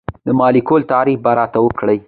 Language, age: Pashto, under 19